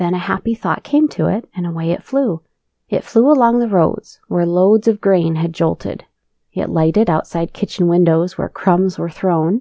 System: none